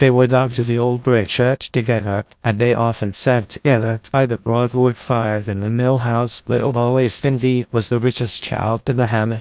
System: TTS, GlowTTS